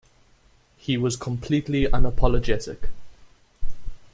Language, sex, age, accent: English, male, under 19, Southern African (South Africa, Zimbabwe, Namibia)